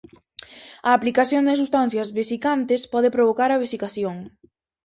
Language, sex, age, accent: Galician, female, 19-29, Atlántico (seseo e gheada)